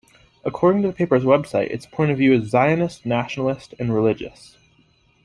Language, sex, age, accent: English, male, under 19, United States English